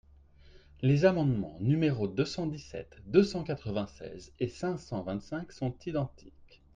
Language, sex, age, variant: French, male, 30-39, Français de métropole